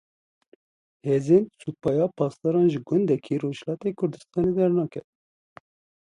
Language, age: Kurdish, 30-39